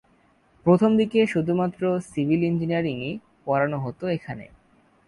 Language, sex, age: Bengali, male, under 19